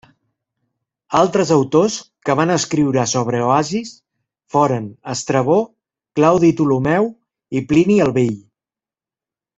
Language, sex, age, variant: Catalan, male, 40-49, Central